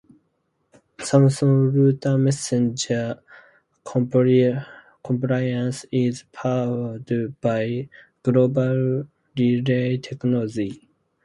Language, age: English, 19-29